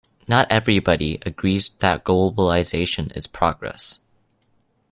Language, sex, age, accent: English, male, under 19, United States English